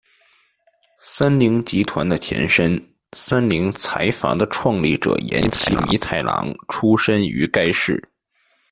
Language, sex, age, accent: Chinese, male, 19-29, 出生地：北京市